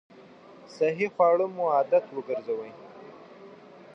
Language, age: Pashto, 30-39